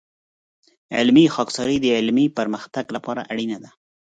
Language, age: Pashto, 30-39